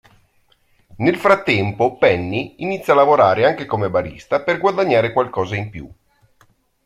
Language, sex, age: Italian, male, 30-39